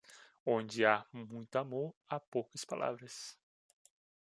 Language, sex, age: Portuguese, male, 19-29